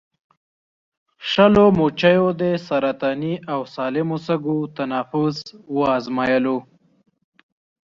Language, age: Pashto, 19-29